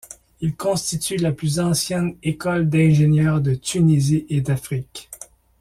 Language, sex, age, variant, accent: French, male, 40-49, Français d'Amérique du Nord, Français du Canada